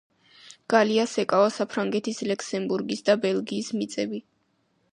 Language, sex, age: Georgian, female, under 19